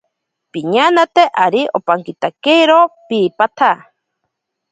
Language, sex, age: Ashéninka Perené, female, 19-29